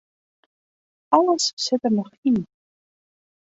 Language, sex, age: Western Frisian, female, 30-39